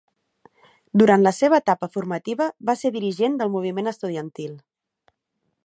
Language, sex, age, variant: Catalan, female, 30-39, Central